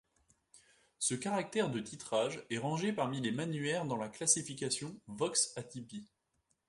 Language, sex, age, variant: French, male, 19-29, Français de métropole